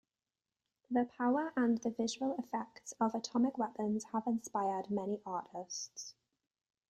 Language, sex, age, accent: English, female, 30-39, England English